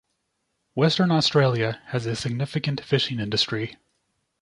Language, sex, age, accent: English, male, 30-39, United States English